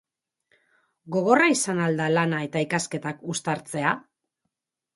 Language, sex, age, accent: Basque, female, 40-49, Mendebalekoa (Araba, Bizkaia, Gipuzkoako mendebaleko herri batzuk)